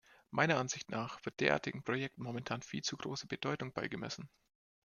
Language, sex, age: German, male, 19-29